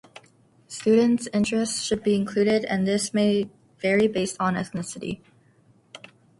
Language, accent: English, United States English